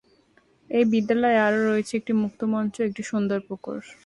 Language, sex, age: Bengali, female, 19-29